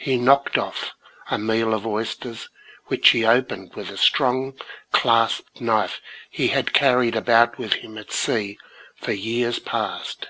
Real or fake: real